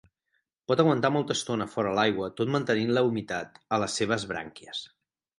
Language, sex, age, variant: Catalan, male, 40-49, Central